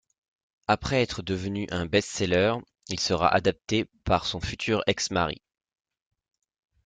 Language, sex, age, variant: French, male, 30-39, Français de métropole